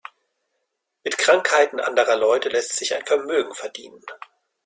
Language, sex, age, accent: German, male, 40-49, Deutschland Deutsch